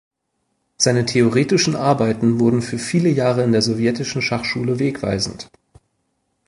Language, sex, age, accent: German, male, 19-29, Deutschland Deutsch